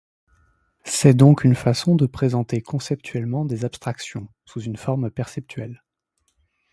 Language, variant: French, Français de métropole